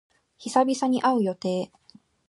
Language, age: Japanese, 19-29